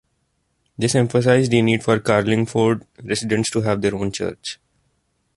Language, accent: English, India and South Asia (India, Pakistan, Sri Lanka)